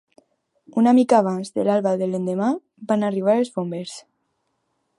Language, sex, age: Catalan, female, under 19